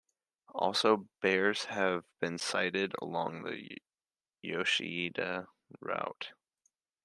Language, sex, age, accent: English, male, 19-29, United States English